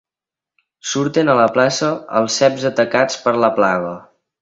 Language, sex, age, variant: Catalan, male, under 19, Central